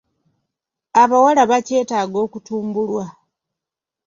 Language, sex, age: Ganda, female, 50-59